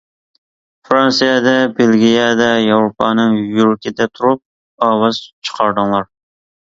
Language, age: Uyghur, 30-39